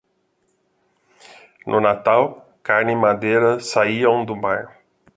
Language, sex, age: Portuguese, male, 40-49